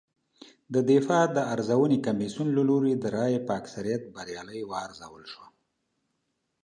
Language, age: Pashto, 50-59